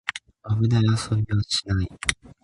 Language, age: Japanese, 19-29